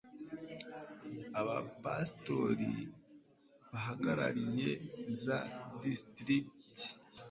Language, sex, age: Kinyarwanda, male, 30-39